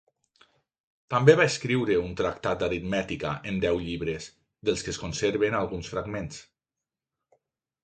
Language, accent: Catalan, valencià